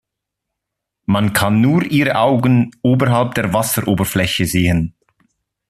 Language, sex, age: German, male, 30-39